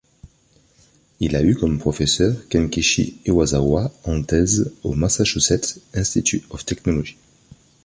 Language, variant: French, Français de métropole